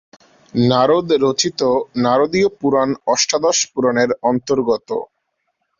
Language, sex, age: Bengali, male, 19-29